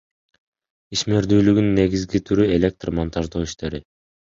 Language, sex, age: Kyrgyz, male, under 19